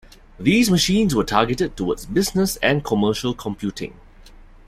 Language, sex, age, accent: English, male, 30-39, Singaporean English